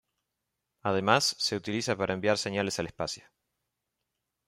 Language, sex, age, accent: Spanish, male, 30-39, Rioplatense: Argentina, Uruguay, este de Bolivia, Paraguay